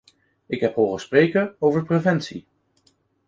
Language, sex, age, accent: Dutch, male, 19-29, Nederlands Nederlands